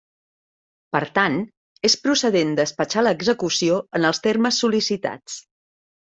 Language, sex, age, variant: Catalan, female, 40-49, Central